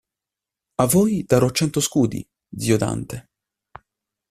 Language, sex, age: Italian, male, 19-29